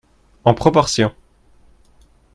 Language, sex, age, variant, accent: French, male, 19-29, Français d'Europe, Français de Suisse